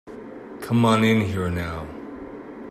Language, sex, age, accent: English, male, 40-49, United States English